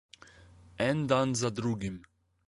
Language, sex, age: Slovenian, male, 19-29